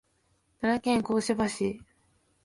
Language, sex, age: Japanese, female, 19-29